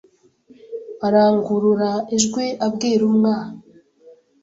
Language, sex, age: Kinyarwanda, female, 19-29